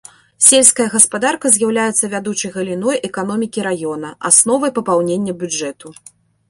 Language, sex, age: Belarusian, female, 30-39